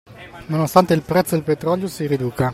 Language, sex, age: Italian, male, 40-49